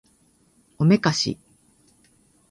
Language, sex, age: Japanese, female, 50-59